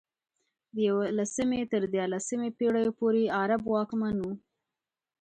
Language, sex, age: Pashto, female, 19-29